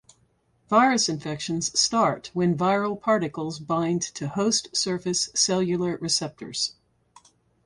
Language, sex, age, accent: English, female, 60-69, United States English